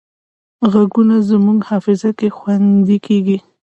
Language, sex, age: Pashto, female, 19-29